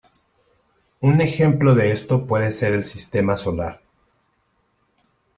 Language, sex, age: Spanish, male, 30-39